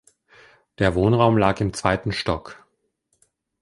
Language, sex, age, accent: German, male, 19-29, Österreichisches Deutsch